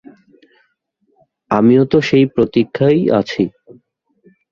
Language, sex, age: Bengali, male, 19-29